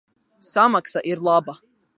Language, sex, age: Latvian, male, under 19